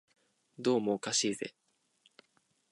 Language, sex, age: Japanese, male, 19-29